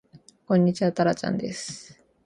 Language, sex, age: Japanese, female, 19-29